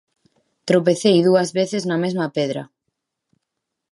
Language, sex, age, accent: Galician, female, 19-29, Normativo (estándar)